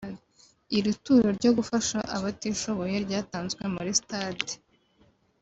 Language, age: Kinyarwanda, 19-29